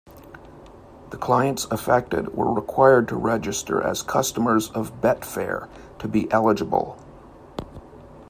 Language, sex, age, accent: English, male, 40-49, Canadian English